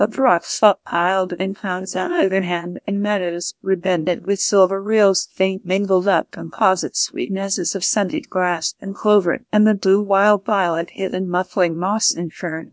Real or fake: fake